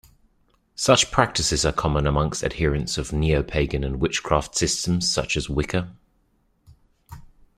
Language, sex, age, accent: English, male, 30-39, England English